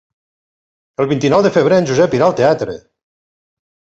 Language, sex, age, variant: Catalan, male, 50-59, Nord-Occidental